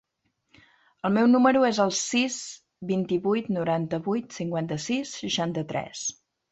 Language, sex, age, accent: Catalan, female, 30-39, gironí